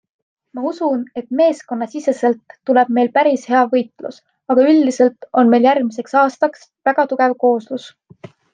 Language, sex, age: Estonian, female, 19-29